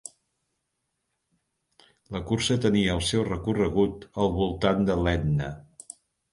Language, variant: Catalan, Central